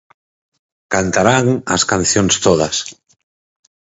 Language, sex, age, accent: Galician, male, 40-49, Central (gheada)